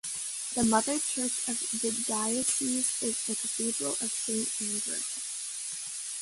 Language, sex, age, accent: English, female, under 19, United States English